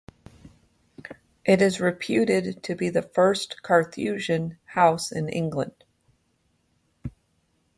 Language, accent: English, United States English